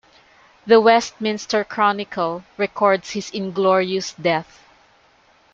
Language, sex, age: English, female, 50-59